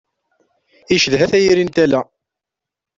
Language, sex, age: Kabyle, male, 19-29